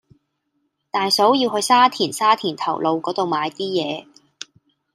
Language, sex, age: Cantonese, female, 19-29